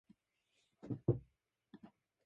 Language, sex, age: Japanese, male, 19-29